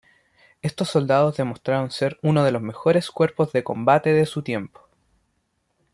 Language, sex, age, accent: Spanish, male, 19-29, Chileno: Chile, Cuyo